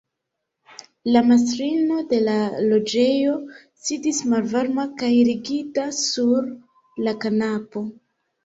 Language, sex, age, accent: Esperanto, female, 19-29, Internacia